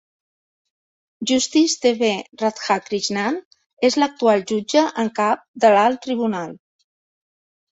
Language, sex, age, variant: Catalan, female, 50-59, Central